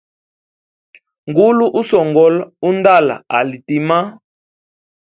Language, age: Hemba, 19-29